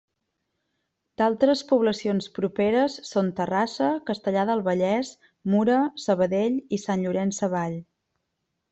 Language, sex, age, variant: Catalan, female, 30-39, Central